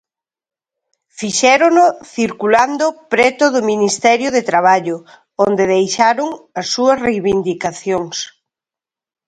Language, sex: Galician, female